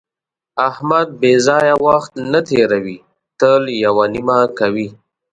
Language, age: Pashto, 19-29